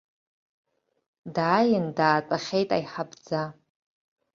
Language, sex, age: Abkhazian, female, 40-49